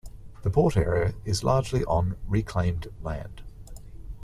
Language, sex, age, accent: English, male, 40-49, Australian English